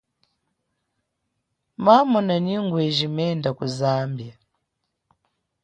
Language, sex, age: Chokwe, female, 19-29